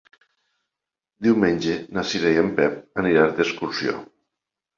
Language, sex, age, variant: Catalan, male, 50-59, Septentrional